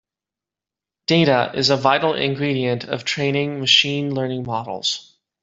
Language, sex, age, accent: English, male, 19-29, United States English